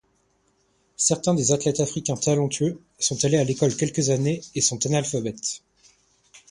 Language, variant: French, Français de métropole